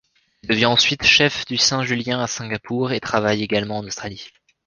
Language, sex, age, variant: French, male, 19-29, Français de métropole